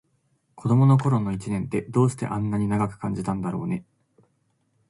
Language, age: Japanese, 19-29